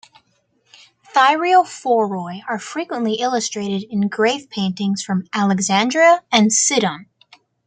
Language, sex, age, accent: English, female, under 19, United States English